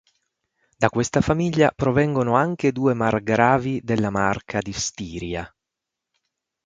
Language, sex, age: Italian, male, 40-49